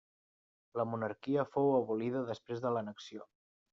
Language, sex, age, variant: Catalan, male, 19-29, Central